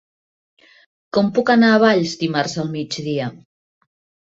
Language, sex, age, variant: Catalan, female, 50-59, Central